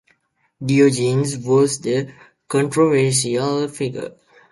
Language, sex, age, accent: English, male, 19-29, United States English